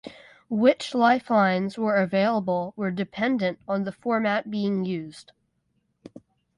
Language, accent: English, United States English